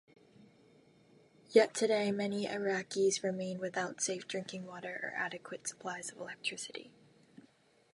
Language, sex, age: English, female, 19-29